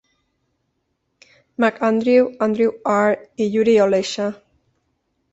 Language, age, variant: Catalan, 30-39, Balear